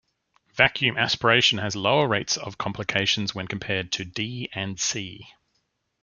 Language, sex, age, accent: English, male, 30-39, Australian English